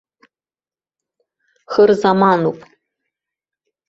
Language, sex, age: Abkhazian, female, 60-69